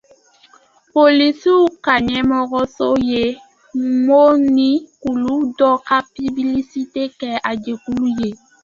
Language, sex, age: Dyula, female, 19-29